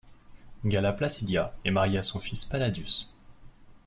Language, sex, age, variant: French, male, 19-29, Français de métropole